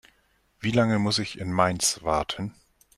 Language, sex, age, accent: German, male, 50-59, Deutschland Deutsch